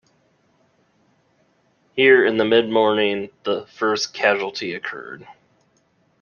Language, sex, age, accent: English, male, 30-39, United States English